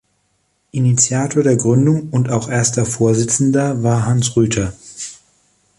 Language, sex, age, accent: German, male, 30-39, Deutschland Deutsch